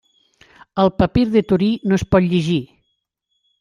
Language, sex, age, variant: Catalan, female, 50-59, Nord-Occidental